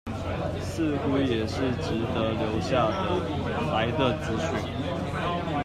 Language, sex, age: Chinese, male, 30-39